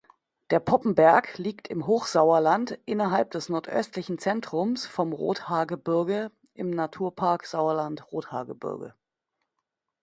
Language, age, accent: German, 40-49, Deutschland Deutsch